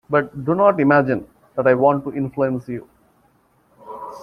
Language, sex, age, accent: English, male, 40-49, India and South Asia (India, Pakistan, Sri Lanka)